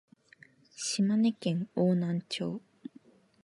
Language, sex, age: Japanese, female, 19-29